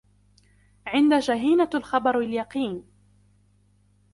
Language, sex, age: Arabic, female, under 19